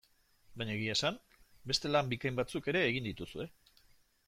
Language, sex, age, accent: Basque, male, 50-59, Mendebalekoa (Araba, Bizkaia, Gipuzkoako mendebaleko herri batzuk)